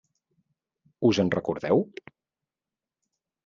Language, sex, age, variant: Catalan, male, 40-49, Central